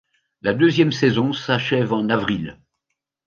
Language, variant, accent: French, Français d'Europe, Français de Belgique